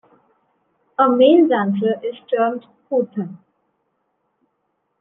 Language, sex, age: English, female, 19-29